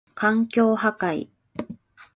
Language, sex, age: Japanese, female, 19-29